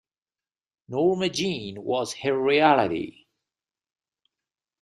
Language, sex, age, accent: English, male, 30-39, United States English